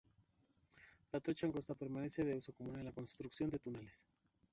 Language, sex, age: Spanish, male, 19-29